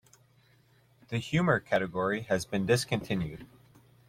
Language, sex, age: English, male, 19-29